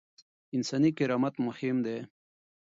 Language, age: Pashto, 30-39